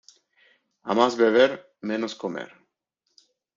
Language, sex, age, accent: Spanish, male, 30-39, América central